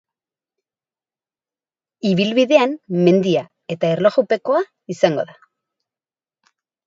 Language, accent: Basque, Mendebalekoa (Araba, Bizkaia, Gipuzkoako mendebaleko herri batzuk)